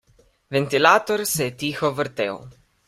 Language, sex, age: Slovenian, male, under 19